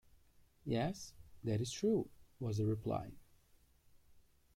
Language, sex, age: English, male, 30-39